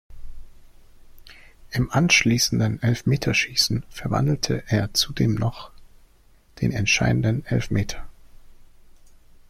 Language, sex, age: German, male, 19-29